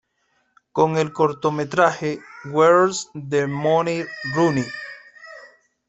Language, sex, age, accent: Spanish, male, 30-39, Caribe: Cuba, Venezuela, Puerto Rico, República Dominicana, Panamá, Colombia caribeña, México caribeño, Costa del golfo de México